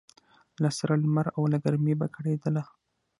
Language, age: Pashto, under 19